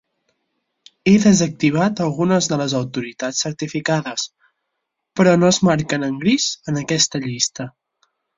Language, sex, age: Catalan, male, 19-29